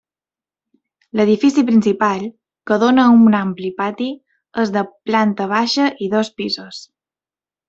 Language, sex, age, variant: Catalan, female, 19-29, Balear